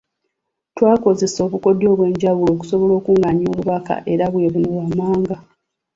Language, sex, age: Ganda, female, 40-49